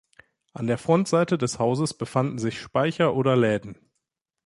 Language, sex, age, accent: German, male, 19-29, Deutschland Deutsch